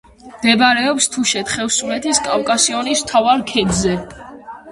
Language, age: Georgian, under 19